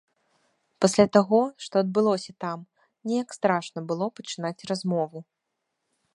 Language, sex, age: Belarusian, female, 19-29